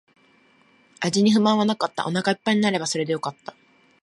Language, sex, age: Japanese, female, 19-29